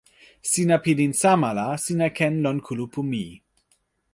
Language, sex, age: Toki Pona, male, 30-39